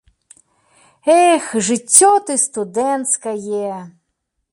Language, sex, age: Belarusian, female, 40-49